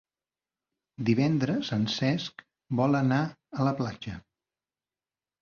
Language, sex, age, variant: Catalan, male, 40-49, Central